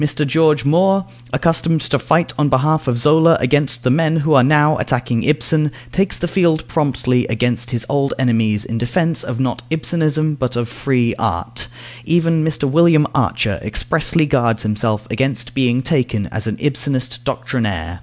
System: none